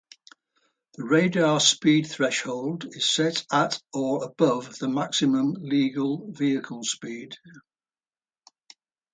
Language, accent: English, England English